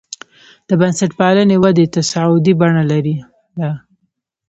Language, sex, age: Pashto, female, 19-29